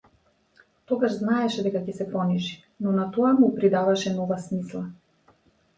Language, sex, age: Macedonian, female, 40-49